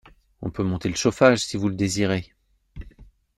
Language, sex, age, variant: French, male, 40-49, Français de métropole